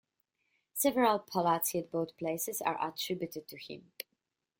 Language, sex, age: English, female, 40-49